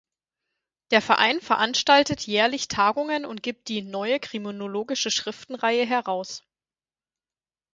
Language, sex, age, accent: German, female, 30-39, Deutschland Deutsch